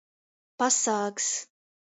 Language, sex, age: Latgalian, female, 19-29